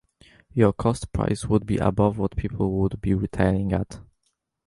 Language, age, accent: English, under 19, England English